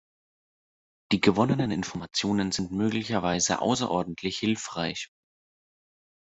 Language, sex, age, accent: German, male, 19-29, Deutschland Deutsch